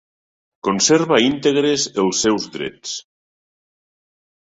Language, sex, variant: Catalan, male, Nord-Occidental